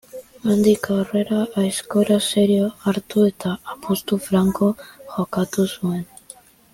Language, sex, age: Basque, male, under 19